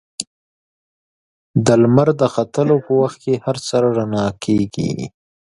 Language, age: Pashto, 19-29